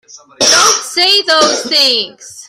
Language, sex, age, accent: English, female, 30-39, United States English